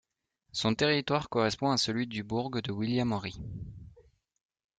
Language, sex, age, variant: French, male, 19-29, Français de métropole